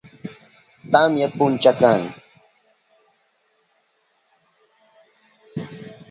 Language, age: Southern Pastaza Quechua, 30-39